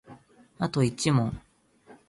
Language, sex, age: Japanese, male, 19-29